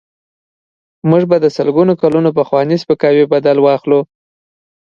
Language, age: Pashto, under 19